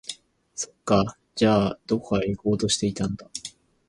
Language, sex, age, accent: Japanese, male, 19-29, 標準語